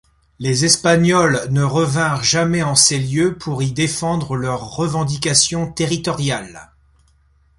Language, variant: French, Français de métropole